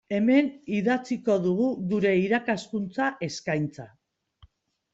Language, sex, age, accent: Basque, female, 60-69, Mendebalekoa (Araba, Bizkaia, Gipuzkoako mendebaleko herri batzuk)